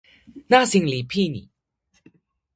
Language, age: Toki Pona, under 19